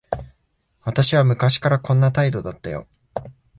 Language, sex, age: Japanese, male, 19-29